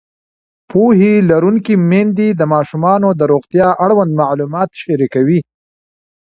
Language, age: Pashto, 40-49